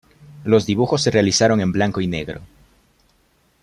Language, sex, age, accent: Spanish, male, under 19, Andino-Pacífico: Colombia, Perú, Ecuador, oeste de Bolivia y Venezuela andina